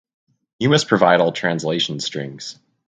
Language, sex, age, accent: English, male, under 19, United States English